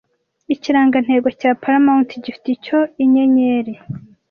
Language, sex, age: Kinyarwanda, female, 30-39